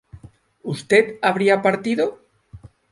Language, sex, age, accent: Spanish, male, 40-49, España: Sur peninsular (Andalucia, Extremadura, Murcia)